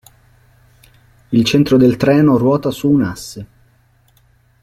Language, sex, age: Italian, male, 40-49